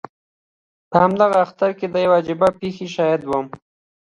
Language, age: Pashto, under 19